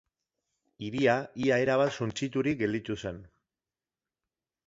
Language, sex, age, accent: Basque, male, 30-39, Mendebalekoa (Araba, Bizkaia, Gipuzkoako mendebaleko herri batzuk)